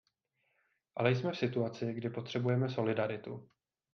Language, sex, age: Czech, male, 40-49